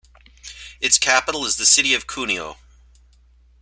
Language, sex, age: English, male, 50-59